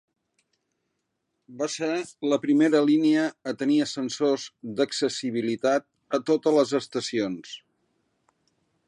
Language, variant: Catalan, Central